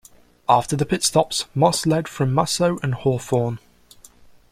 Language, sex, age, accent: English, male, under 19, England English